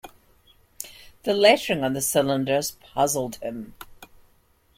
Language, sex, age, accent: English, female, 60-69, Scottish English